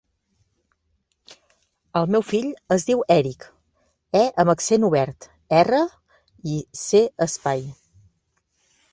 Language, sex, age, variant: Catalan, female, 40-49, Central